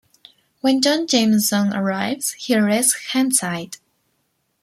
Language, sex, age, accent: English, female, 19-29, United States English